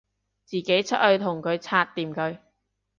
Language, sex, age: Cantonese, female, 19-29